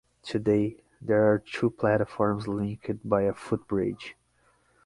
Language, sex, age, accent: English, male, 30-39, United States English